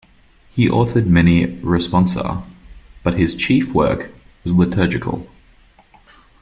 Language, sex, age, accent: English, male, 19-29, Australian English